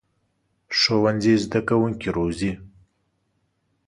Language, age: Pashto, 30-39